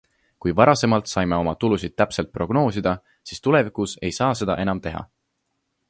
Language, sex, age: Estonian, male, 19-29